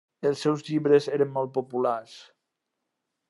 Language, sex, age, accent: Catalan, male, 50-59, valencià